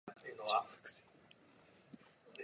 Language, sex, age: English, male, under 19